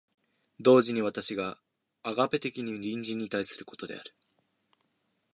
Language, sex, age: Japanese, male, under 19